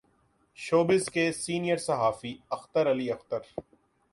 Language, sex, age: Urdu, male, 19-29